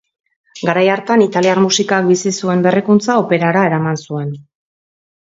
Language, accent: Basque, Mendebalekoa (Araba, Bizkaia, Gipuzkoako mendebaleko herri batzuk)